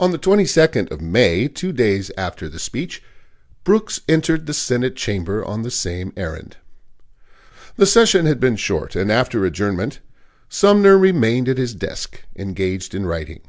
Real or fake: real